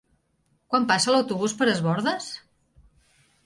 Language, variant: Catalan, Nord-Occidental